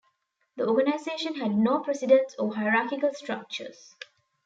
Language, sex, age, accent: English, female, 19-29, India and South Asia (India, Pakistan, Sri Lanka)